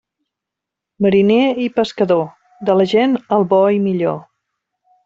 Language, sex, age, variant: Catalan, female, 50-59, Central